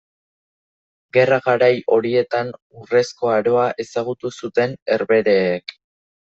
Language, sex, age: Basque, male, under 19